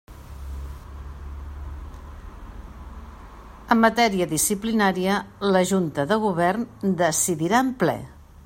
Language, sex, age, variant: Catalan, female, 60-69, Central